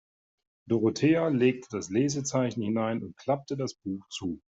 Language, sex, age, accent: German, male, 50-59, Deutschland Deutsch